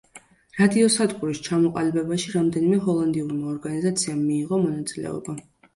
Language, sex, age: Georgian, female, 19-29